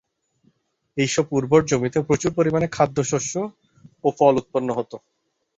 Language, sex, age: Bengali, male, 30-39